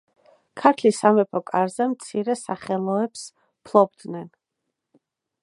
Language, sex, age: Georgian, female, 30-39